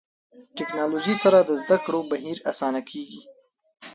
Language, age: Pashto, 19-29